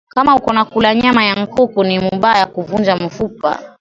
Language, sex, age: Swahili, female, 30-39